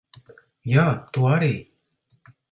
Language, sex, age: Latvian, male, 40-49